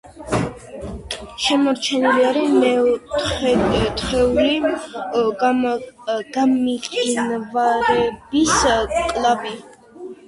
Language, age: Georgian, 19-29